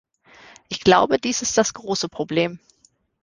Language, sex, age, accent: German, female, 19-29, Deutschland Deutsch